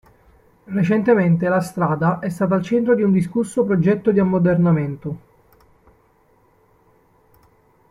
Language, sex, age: Italian, male, 19-29